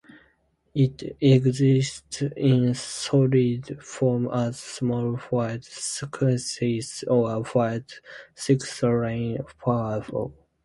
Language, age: English, 19-29